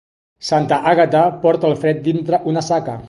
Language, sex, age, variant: Catalan, male, 50-59, Central